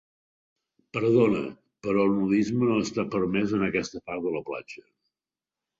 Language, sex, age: Catalan, male, 60-69